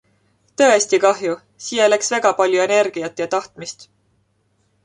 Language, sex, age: Estonian, female, 19-29